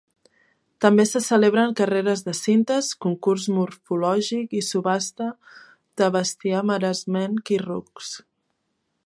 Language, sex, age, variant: Catalan, female, 19-29, Central